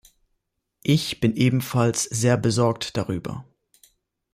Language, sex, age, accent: German, male, 19-29, Deutschland Deutsch